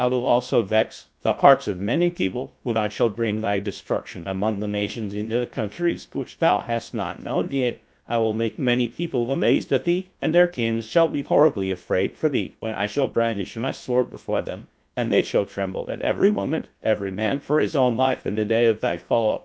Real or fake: fake